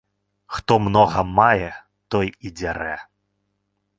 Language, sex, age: Belarusian, male, 19-29